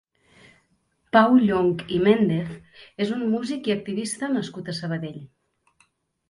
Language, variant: Catalan, Central